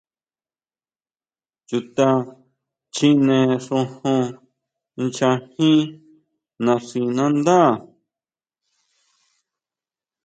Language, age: Huautla Mazatec, 19-29